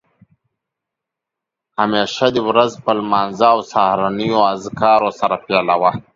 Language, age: Pashto, 30-39